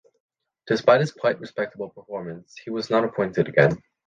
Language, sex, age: English, male, under 19